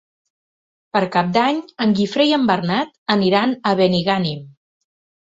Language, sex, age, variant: Catalan, female, 40-49, Central